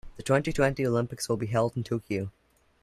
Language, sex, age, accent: English, male, under 19, Irish English